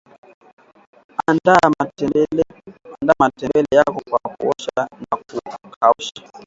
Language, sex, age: Swahili, male, 19-29